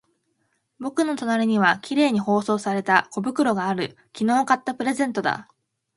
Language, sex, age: Japanese, female, 19-29